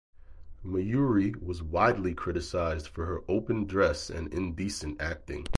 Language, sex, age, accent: English, male, 40-49, United States English